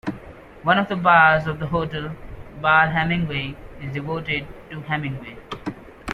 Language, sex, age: English, male, 19-29